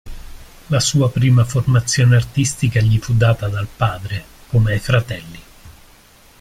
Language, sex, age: Italian, male, 50-59